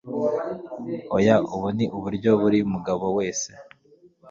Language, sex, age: Kinyarwanda, male, 19-29